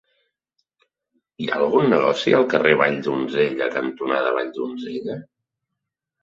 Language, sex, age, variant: Catalan, male, 30-39, Central